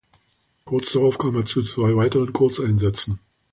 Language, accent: German, Deutschland Deutsch